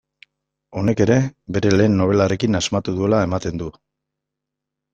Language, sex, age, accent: Basque, male, 50-59, Mendebalekoa (Araba, Bizkaia, Gipuzkoako mendebaleko herri batzuk)